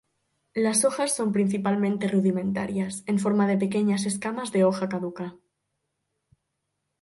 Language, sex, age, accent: Spanish, female, 19-29, España: Norte peninsular (Asturias, Castilla y León, Cantabria, País Vasco, Navarra, Aragón, La Rioja, Guadalajara, Cuenca)